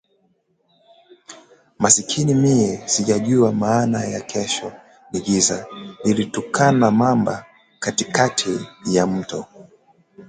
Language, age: Swahili, 19-29